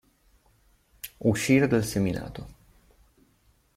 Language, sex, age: Italian, male, 30-39